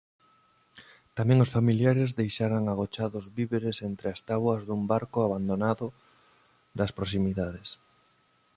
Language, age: Galician, 30-39